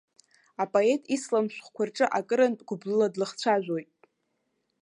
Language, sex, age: Abkhazian, female, 19-29